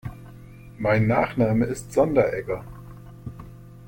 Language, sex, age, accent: German, male, 40-49, Deutschland Deutsch